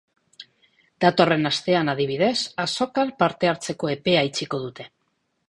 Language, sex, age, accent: Basque, female, 50-59, Mendebalekoa (Araba, Bizkaia, Gipuzkoako mendebaleko herri batzuk)